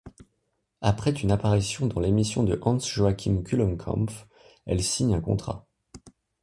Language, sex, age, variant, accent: French, male, 19-29, Français d'Europe, Français de Suisse